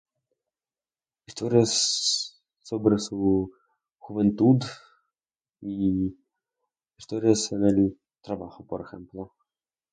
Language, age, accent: Spanish, under 19, España: Norte peninsular (Asturias, Castilla y León, Cantabria, País Vasco, Navarra, Aragón, La Rioja, Guadalajara, Cuenca)